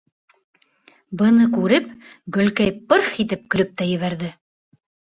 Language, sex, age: Bashkir, female, 30-39